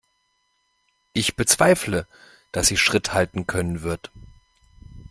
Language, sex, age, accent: German, male, 40-49, Deutschland Deutsch